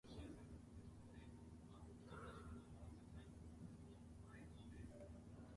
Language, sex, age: English, male, 19-29